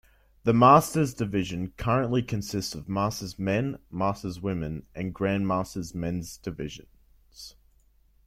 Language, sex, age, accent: English, male, under 19, Australian English